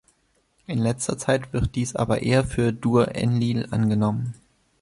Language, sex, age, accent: German, male, 19-29, Deutschland Deutsch